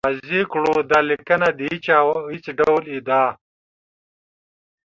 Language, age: Pashto, 40-49